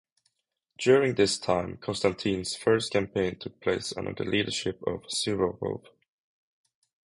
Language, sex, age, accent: English, male, 19-29, United States English; England English